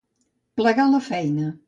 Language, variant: Catalan, Central